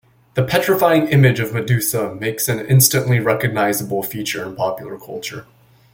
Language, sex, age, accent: English, male, 19-29, United States English